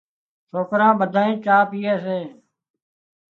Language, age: Wadiyara Koli, 70-79